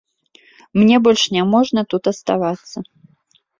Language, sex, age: Belarusian, female, 30-39